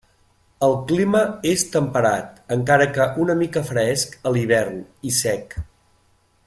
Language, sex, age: Catalan, male, 60-69